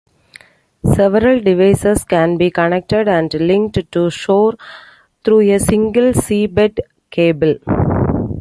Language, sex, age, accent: English, female, 40-49, India and South Asia (India, Pakistan, Sri Lanka)